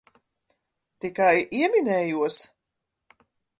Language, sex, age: Latvian, female, 40-49